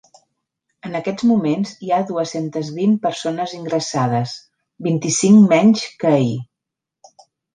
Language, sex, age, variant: Catalan, female, 50-59, Central